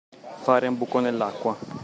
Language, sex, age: Italian, male, 30-39